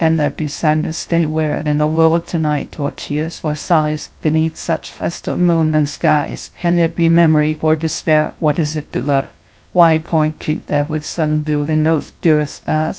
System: TTS, GlowTTS